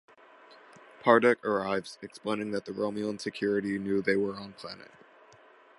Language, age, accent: English, 19-29, United States English